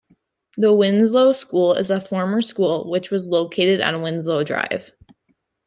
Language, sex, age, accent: English, female, under 19, United States English